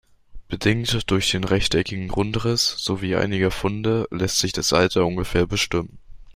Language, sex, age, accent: German, male, under 19, Deutschland Deutsch